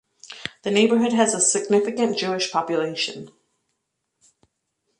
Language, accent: English, United States English